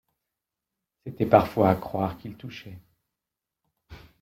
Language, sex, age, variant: French, male, 40-49, Français de métropole